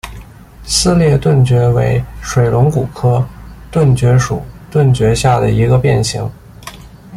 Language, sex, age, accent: Chinese, male, 19-29, 出生地：北京市